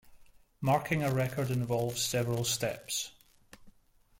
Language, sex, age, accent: English, male, 30-39, Scottish English